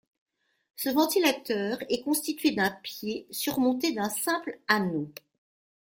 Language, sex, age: French, female, 60-69